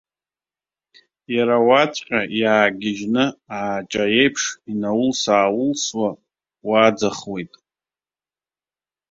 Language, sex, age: Abkhazian, male, 30-39